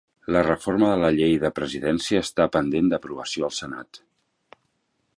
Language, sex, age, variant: Catalan, male, 40-49, Central